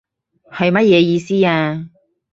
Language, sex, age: Cantonese, female, 30-39